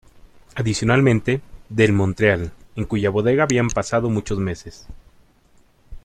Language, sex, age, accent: Spanish, male, 40-49, México